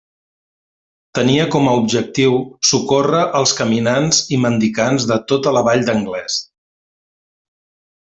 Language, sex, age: Catalan, male, 40-49